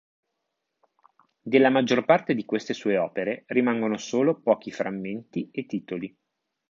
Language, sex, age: Italian, male, 40-49